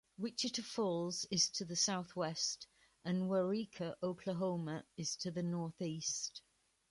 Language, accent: English, England English